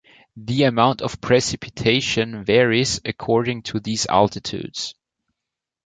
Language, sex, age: English, male, 19-29